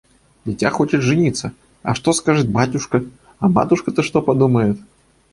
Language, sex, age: Russian, male, 19-29